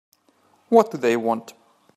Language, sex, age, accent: English, male, 30-39, England English